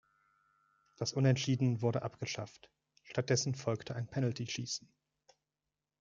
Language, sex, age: German, male, 30-39